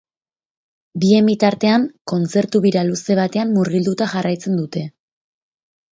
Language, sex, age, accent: Basque, female, 19-29, Erdialdekoa edo Nafarra (Gipuzkoa, Nafarroa)